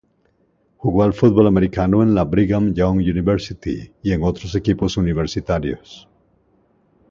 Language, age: Spanish, 50-59